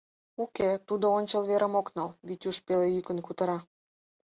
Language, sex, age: Mari, female, 19-29